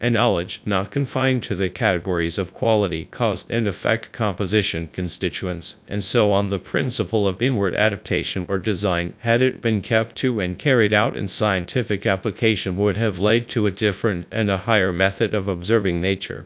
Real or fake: fake